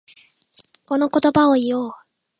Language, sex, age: Japanese, female, 19-29